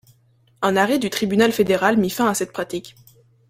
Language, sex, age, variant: French, female, 19-29, Français de métropole